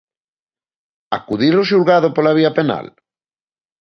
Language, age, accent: Galician, 30-39, Normativo (estándar)